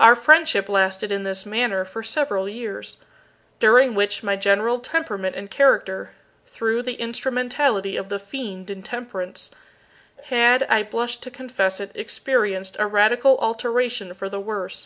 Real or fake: real